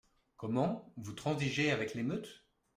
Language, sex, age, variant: French, male, 30-39, Français de métropole